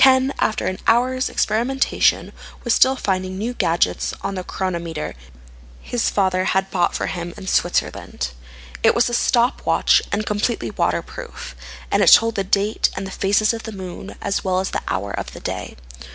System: none